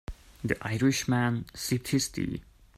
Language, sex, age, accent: English, male, 19-29, United States English